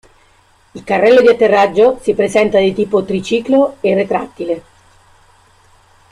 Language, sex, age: Italian, female, 50-59